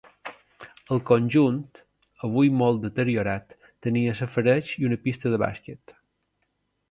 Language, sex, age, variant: Catalan, male, 50-59, Balear